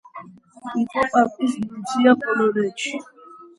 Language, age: Georgian, under 19